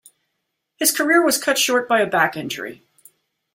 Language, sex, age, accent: English, female, 50-59, United States English